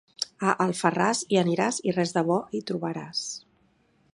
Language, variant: Catalan, Central